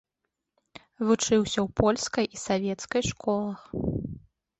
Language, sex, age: Belarusian, female, 30-39